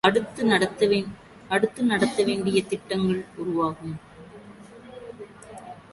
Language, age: Tamil, 40-49